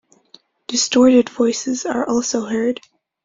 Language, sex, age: English, female, under 19